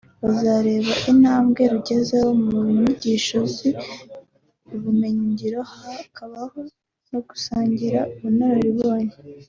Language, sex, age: Kinyarwanda, female, 19-29